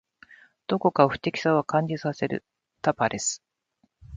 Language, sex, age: Japanese, female, 50-59